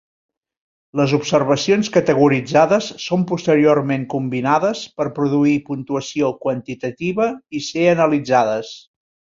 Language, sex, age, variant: Catalan, male, 50-59, Central